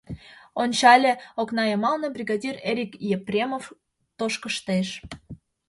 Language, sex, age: Mari, female, 19-29